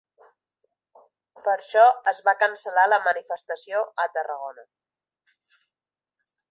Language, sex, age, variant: Catalan, female, 30-39, Central